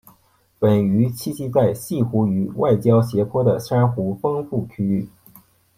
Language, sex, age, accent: Chinese, male, 40-49, 出生地：山东省